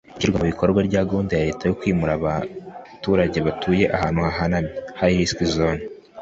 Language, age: Kinyarwanda, 19-29